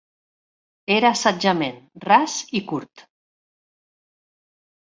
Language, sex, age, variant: Catalan, female, 40-49, Central